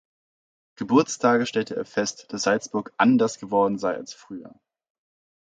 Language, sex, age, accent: German, male, 19-29, Deutschland Deutsch